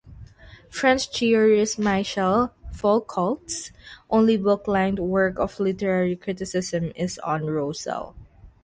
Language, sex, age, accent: English, female, 19-29, United States English; Filipino